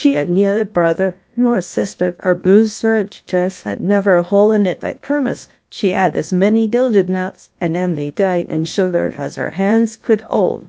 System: TTS, GlowTTS